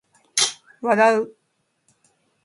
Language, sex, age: Japanese, female, 50-59